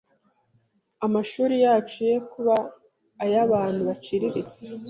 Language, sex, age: Kinyarwanda, female, 19-29